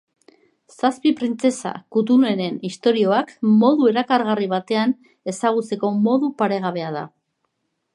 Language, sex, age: Basque, female, 50-59